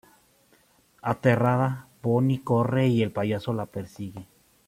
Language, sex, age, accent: Spanish, male, 19-29, México